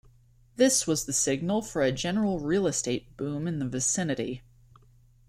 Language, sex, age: English, female, 19-29